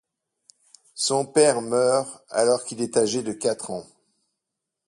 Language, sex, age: French, male, 60-69